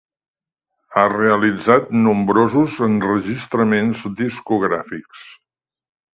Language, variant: Catalan, Central